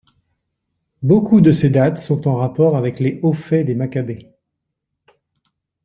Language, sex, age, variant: French, male, 40-49, Français de métropole